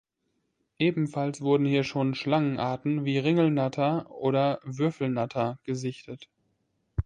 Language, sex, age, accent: German, male, 19-29, Deutschland Deutsch